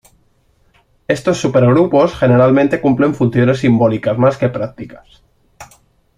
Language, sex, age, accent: Spanish, male, under 19, España: Centro-Sur peninsular (Madrid, Toledo, Castilla-La Mancha)